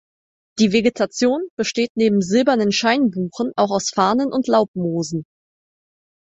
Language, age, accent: German, 19-29, Deutschland Deutsch